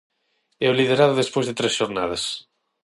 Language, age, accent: Galician, 30-39, Central (gheada); Normativo (estándar); Neofalante